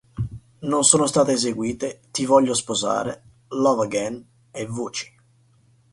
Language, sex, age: Italian, male, 19-29